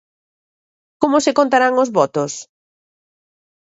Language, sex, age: Galician, female, 30-39